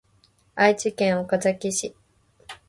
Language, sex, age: Japanese, female, under 19